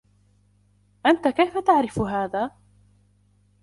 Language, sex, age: Arabic, female, under 19